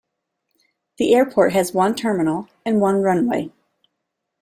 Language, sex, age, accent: English, female, 40-49, United States English